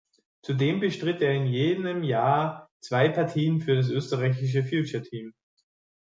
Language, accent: German, Österreichisches Deutsch